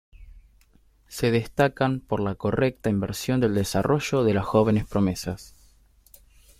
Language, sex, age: Spanish, male, under 19